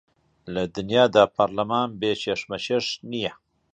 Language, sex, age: Central Kurdish, male, 40-49